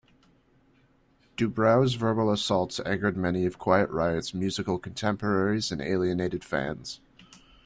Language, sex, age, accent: English, male, 19-29, United States English